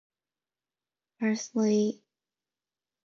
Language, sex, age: English, female, 19-29